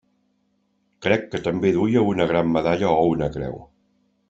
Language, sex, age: Catalan, male, 50-59